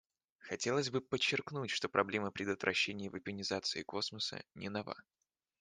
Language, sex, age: Russian, male, 19-29